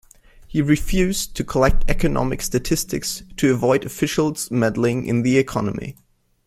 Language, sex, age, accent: English, male, 19-29, Australian English